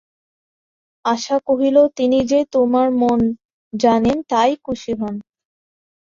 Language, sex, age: Bengali, female, 19-29